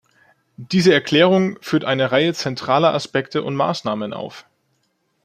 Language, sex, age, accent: German, male, 19-29, Deutschland Deutsch